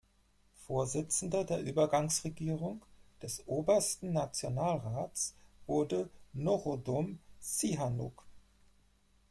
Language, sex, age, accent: German, male, 40-49, Deutschland Deutsch